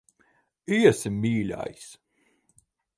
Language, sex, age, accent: Latvian, male, 19-29, Krievu